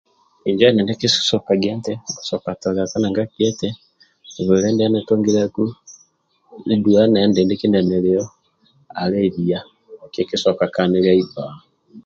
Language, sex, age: Amba (Uganda), male, 30-39